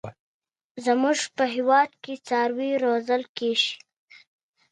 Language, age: Pashto, 30-39